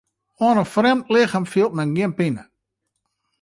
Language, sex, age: Western Frisian, male, 40-49